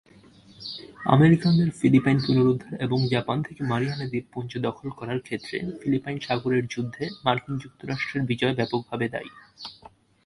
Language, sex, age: Bengali, male, under 19